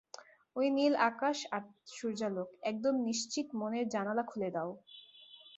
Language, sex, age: Bengali, female, 19-29